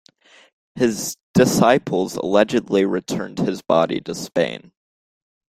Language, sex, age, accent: English, male, under 19, United States English